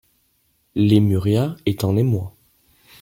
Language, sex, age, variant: French, male, under 19, Français de métropole